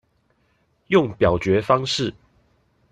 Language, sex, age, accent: Chinese, male, 19-29, 出生地：臺北市